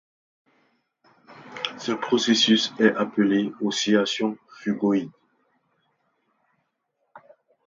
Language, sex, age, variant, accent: French, male, 30-39, Français d'Afrique subsaharienne et des îles africaines, Français de Côte d’Ivoire